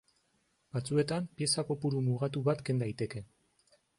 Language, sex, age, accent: Basque, male, 30-39, Erdialdekoa edo Nafarra (Gipuzkoa, Nafarroa)